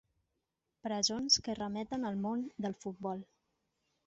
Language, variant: Catalan, Central